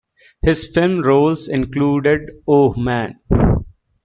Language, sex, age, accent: English, male, 19-29, United States English